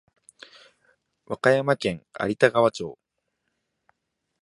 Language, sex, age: Japanese, male, 19-29